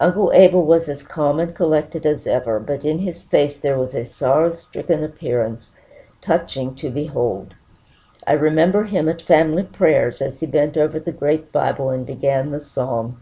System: none